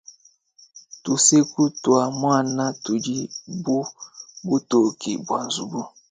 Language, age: Luba-Lulua, 19-29